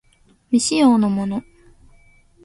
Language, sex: Japanese, female